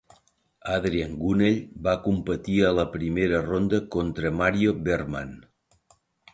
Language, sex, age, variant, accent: Catalan, male, 50-59, Nord-Occidental, nord-occidental